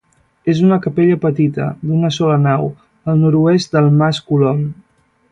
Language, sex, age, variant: Catalan, male, 19-29, Central